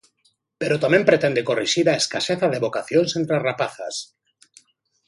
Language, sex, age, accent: Galician, male, 40-49, Normativo (estándar)